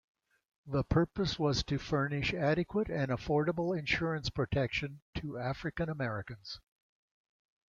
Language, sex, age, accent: English, male, 80-89, United States English